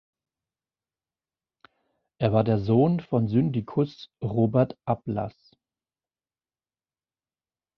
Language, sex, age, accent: German, male, 50-59, Deutschland Deutsch